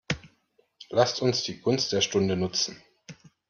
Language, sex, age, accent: German, male, 30-39, Deutschland Deutsch